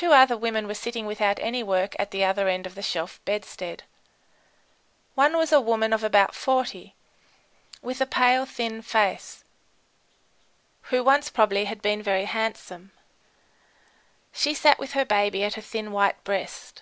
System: none